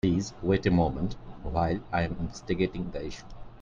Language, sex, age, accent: English, male, 30-39, India and South Asia (India, Pakistan, Sri Lanka)